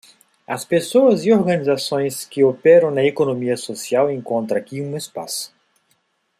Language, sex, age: Portuguese, male, 40-49